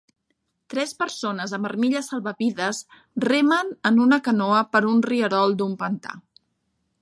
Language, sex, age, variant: Catalan, female, 40-49, Central